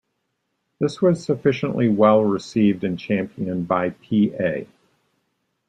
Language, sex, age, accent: English, male, 60-69, United States English